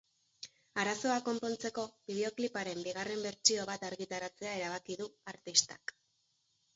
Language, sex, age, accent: Basque, female, 40-49, Erdialdekoa edo Nafarra (Gipuzkoa, Nafarroa)